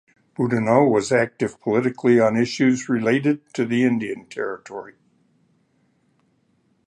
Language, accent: English, United States English